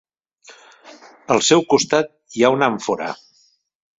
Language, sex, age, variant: Catalan, male, 60-69, Central